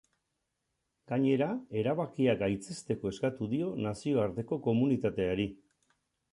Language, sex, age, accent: Basque, male, 60-69, Mendebalekoa (Araba, Bizkaia, Gipuzkoako mendebaleko herri batzuk)